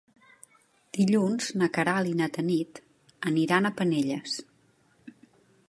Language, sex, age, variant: Catalan, female, 40-49, Central